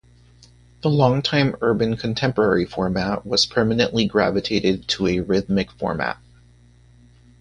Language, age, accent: English, 30-39, United States English